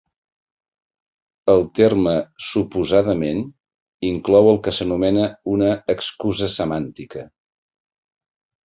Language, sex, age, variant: Catalan, male, 60-69, Central